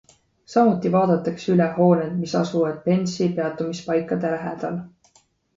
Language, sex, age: Estonian, female, 19-29